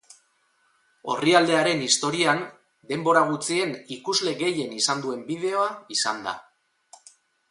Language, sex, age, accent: Basque, male, 40-49, Mendebalekoa (Araba, Bizkaia, Gipuzkoako mendebaleko herri batzuk)